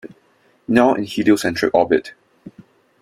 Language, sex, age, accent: English, male, 19-29, Singaporean English